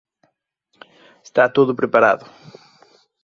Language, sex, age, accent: Galician, male, 19-29, Central (gheada)